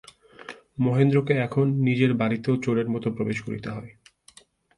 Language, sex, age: Bengali, male, 19-29